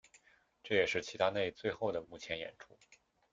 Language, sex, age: Chinese, male, 19-29